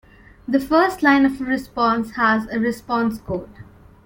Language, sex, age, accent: English, female, 19-29, India and South Asia (India, Pakistan, Sri Lanka)